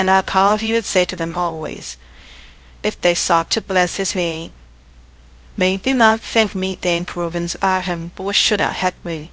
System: TTS, VITS